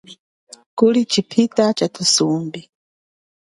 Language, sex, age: Chokwe, female, 40-49